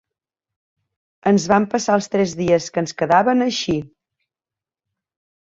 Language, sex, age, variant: Catalan, female, 50-59, Septentrional